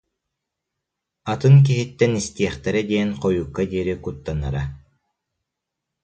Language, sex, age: Yakut, male, 19-29